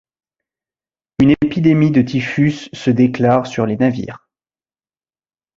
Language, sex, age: French, male, 30-39